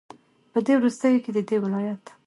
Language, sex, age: Pashto, female, 19-29